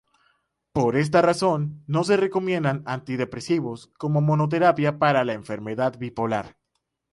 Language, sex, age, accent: Spanish, male, 19-29, Caribe: Cuba, Venezuela, Puerto Rico, República Dominicana, Panamá, Colombia caribeña, México caribeño, Costa del golfo de México